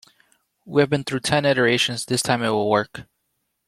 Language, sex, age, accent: English, male, 19-29, United States English